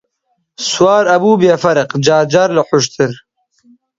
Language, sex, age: Central Kurdish, male, 19-29